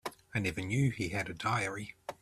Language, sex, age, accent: English, male, 30-39, New Zealand English